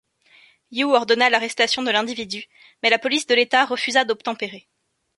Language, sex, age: French, female, 19-29